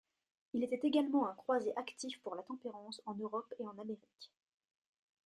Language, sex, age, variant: French, female, 19-29, Français de métropole